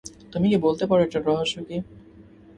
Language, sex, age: Bengali, male, 19-29